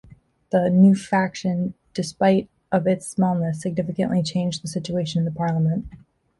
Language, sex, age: English, female, 19-29